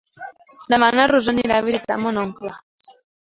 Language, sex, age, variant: Catalan, female, 19-29, Central